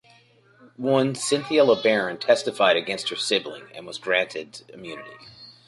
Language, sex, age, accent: English, male, 40-49, Canadian English